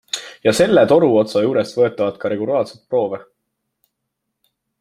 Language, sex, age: Estonian, male, 19-29